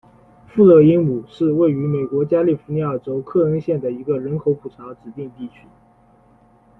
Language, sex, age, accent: Chinese, male, 19-29, 出生地：浙江省